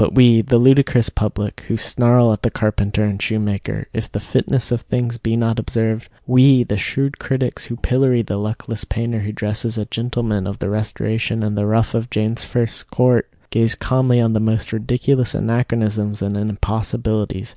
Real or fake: real